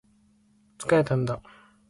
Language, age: Japanese, 19-29